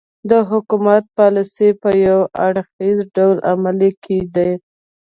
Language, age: Pashto, 19-29